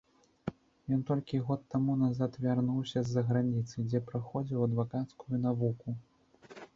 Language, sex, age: Belarusian, male, 19-29